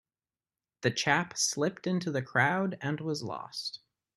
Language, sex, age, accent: English, male, 19-29, United States English